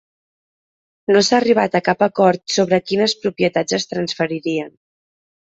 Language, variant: Catalan, Central